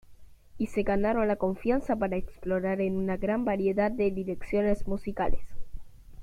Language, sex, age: Spanish, male, under 19